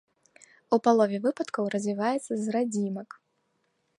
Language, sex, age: Belarusian, female, 19-29